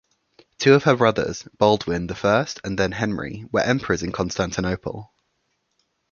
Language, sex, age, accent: English, male, 19-29, England English